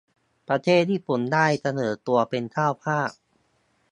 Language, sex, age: Thai, male, 19-29